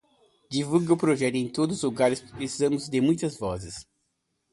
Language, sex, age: Portuguese, male, 50-59